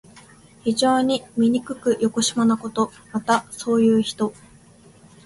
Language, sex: Japanese, female